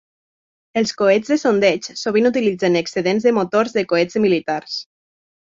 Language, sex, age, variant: Catalan, female, 19-29, Nord-Occidental